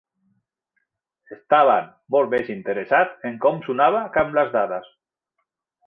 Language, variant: Catalan, Central